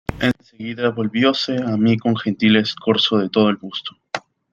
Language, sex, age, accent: Spanish, male, 19-29, Andino-Pacífico: Colombia, Perú, Ecuador, oeste de Bolivia y Venezuela andina